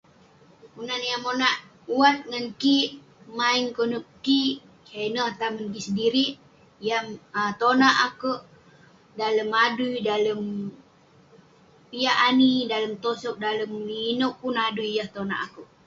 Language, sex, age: Western Penan, female, under 19